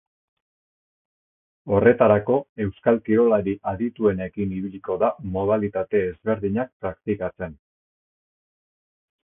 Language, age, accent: Basque, 60-69, Erdialdekoa edo Nafarra (Gipuzkoa, Nafarroa)